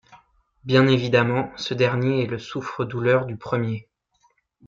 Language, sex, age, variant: French, male, 19-29, Français de métropole